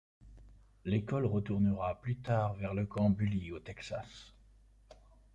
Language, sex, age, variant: French, male, 30-39, Français de métropole